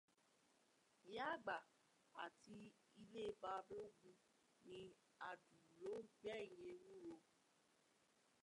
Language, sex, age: Yoruba, female, 19-29